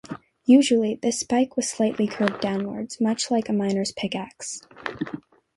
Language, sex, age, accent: English, female, under 19, United States English